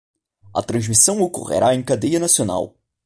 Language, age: Portuguese, under 19